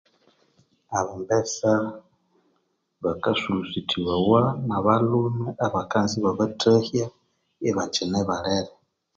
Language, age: Konzo, 19-29